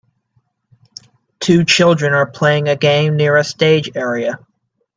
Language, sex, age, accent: English, male, 19-29, United States English